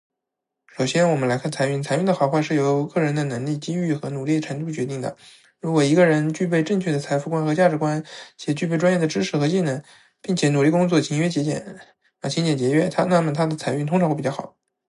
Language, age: Chinese, 19-29